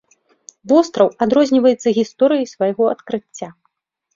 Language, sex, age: Belarusian, female, 40-49